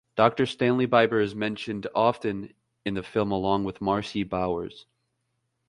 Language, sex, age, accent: English, male, 19-29, United States English